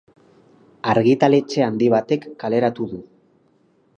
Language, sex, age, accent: Basque, male, 30-39, Mendebalekoa (Araba, Bizkaia, Gipuzkoako mendebaleko herri batzuk)